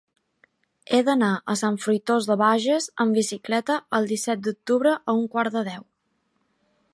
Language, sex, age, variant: Catalan, female, 19-29, Balear